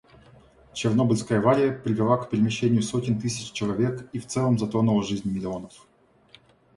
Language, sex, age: Russian, male, 40-49